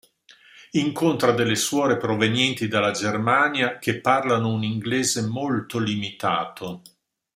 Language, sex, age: Italian, male, 60-69